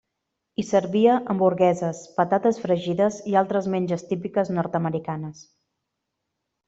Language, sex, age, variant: Catalan, female, 30-39, Nord-Occidental